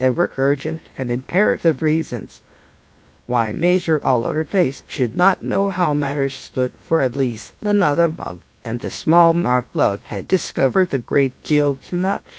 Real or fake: fake